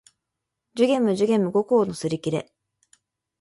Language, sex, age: Japanese, female, 19-29